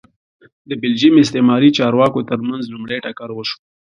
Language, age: Pashto, 19-29